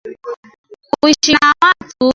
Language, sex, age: Swahili, female, 30-39